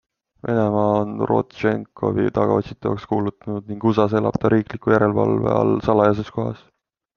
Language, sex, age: Estonian, male, 19-29